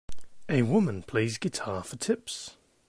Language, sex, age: English, male, 19-29